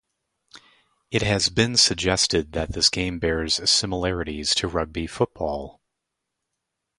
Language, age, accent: English, 30-39, United States English